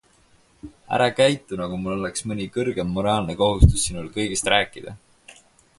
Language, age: Estonian, 19-29